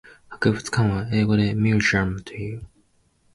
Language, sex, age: Japanese, male, 19-29